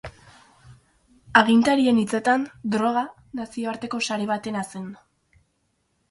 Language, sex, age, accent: Basque, female, under 19, Mendebalekoa (Araba, Bizkaia, Gipuzkoako mendebaleko herri batzuk)